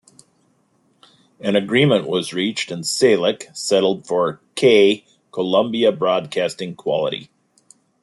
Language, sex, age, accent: English, male, 60-69, United States English